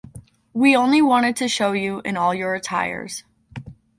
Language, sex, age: English, female, under 19